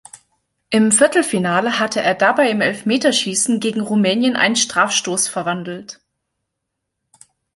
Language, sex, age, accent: German, female, 19-29, Deutschland Deutsch